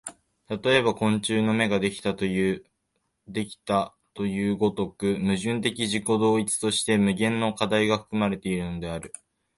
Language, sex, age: Japanese, male, under 19